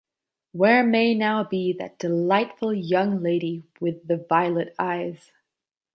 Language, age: English, under 19